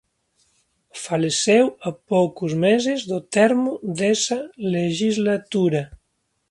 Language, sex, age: Galician, male, 40-49